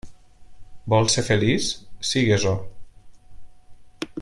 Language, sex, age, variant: Catalan, male, 19-29, Nord-Occidental